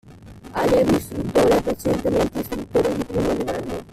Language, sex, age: Italian, male, under 19